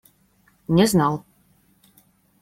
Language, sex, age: Russian, female, 19-29